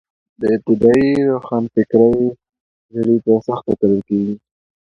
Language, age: Pashto, 19-29